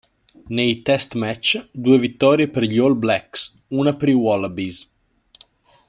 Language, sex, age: Italian, male, 19-29